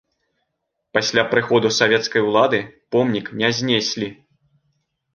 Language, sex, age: Belarusian, male, 30-39